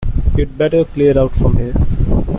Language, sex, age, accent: English, male, 19-29, India and South Asia (India, Pakistan, Sri Lanka)